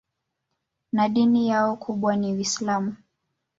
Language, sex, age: Swahili, male, 19-29